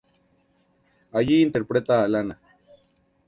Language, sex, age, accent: Spanish, male, 19-29, México